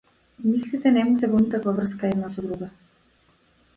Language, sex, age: Macedonian, female, 40-49